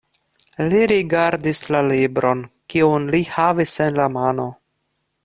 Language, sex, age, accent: Esperanto, male, 19-29, Internacia